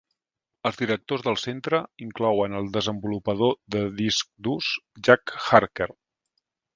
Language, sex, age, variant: Catalan, male, 50-59, Central